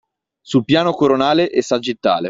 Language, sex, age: Italian, male, 19-29